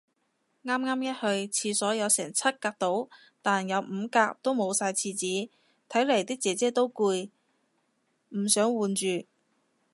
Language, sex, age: Cantonese, female, 30-39